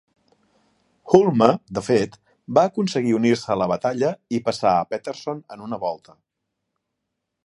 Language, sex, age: Catalan, male, 40-49